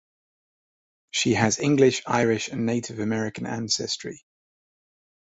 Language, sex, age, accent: English, male, 40-49, England English